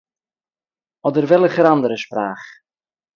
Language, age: Yiddish, 30-39